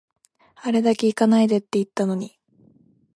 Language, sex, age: Japanese, female, 19-29